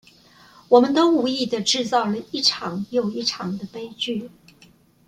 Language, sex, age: Chinese, female, 60-69